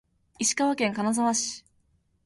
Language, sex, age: Japanese, female, 19-29